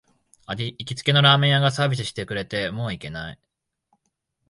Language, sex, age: Japanese, male, 19-29